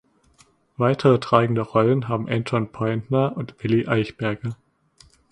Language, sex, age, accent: German, male, under 19, Deutschland Deutsch